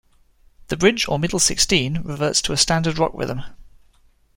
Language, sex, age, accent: English, male, 30-39, England English